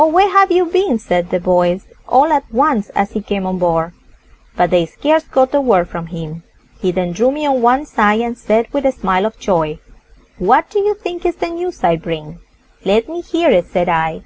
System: none